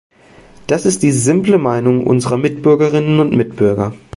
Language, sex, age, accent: German, male, 19-29, Deutschland Deutsch